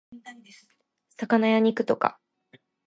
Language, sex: Japanese, female